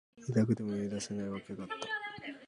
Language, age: Japanese, 19-29